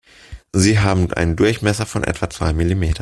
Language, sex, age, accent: German, male, 19-29, Deutschland Deutsch